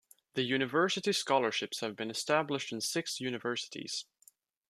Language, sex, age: English, male, under 19